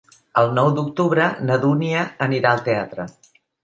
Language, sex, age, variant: Catalan, female, 60-69, Central